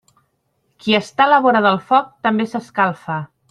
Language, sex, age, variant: Catalan, male, 30-39, Central